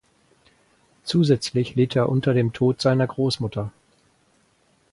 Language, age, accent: German, 60-69, Deutschland Deutsch